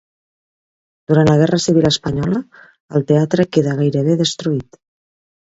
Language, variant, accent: Catalan, Nord-Occidental, nord-occidental